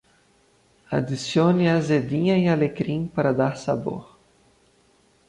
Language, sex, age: Portuguese, male, 30-39